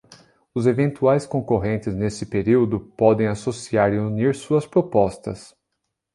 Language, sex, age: Portuguese, male, 30-39